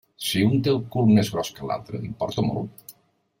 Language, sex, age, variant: Catalan, male, 50-59, Central